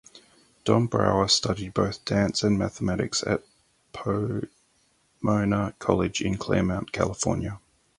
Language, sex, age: English, male, 40-49